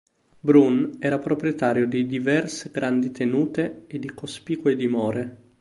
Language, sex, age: Italian, male, 19-29